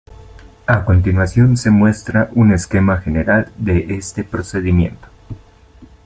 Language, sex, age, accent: Spanish, male, 19-29, México